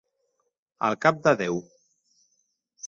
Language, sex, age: Catalan, male, 40-49